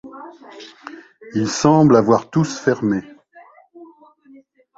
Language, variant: French, Français de métropole